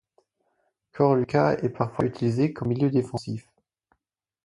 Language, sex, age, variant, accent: French, male, 19-29, Français d'Europe, Français d’Allemagne